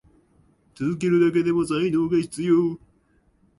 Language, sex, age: Japanese, male, 19-29